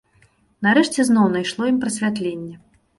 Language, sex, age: Belarusian, female, 30-39